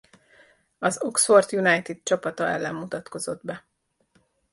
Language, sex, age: Hungarian, female, 40-49